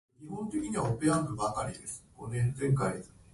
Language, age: Japanese, 19-29